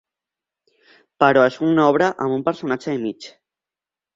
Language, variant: Catalan, Central